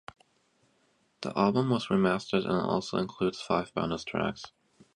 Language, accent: English, United States English